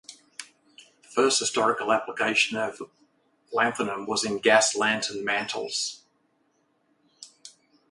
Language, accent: English, Australian English